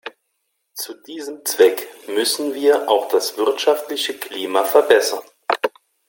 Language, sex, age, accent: German, male, 30-39, Deutschland Deutsch